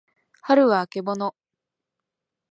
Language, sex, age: Japanese, female, 19-29